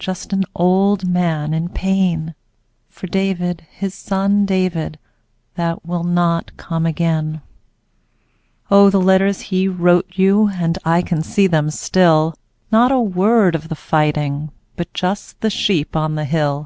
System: none